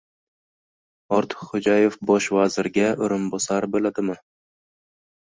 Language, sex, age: Uzbek, male, 19-29